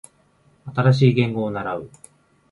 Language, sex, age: Japanese, male, 19-29